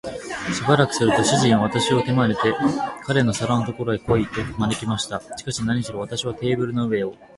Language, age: Japanese, 19-29